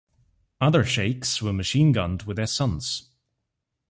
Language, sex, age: English, male, 19-29